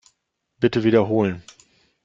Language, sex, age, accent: German, male, 40-49, Deutschland Deutsch